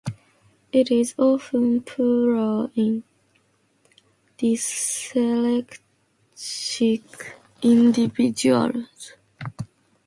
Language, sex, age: English, female, 19-29